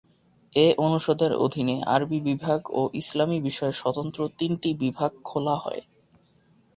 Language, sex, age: Bengali, male, 19-29